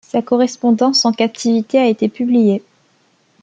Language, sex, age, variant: French, female, under 19, Français de métropole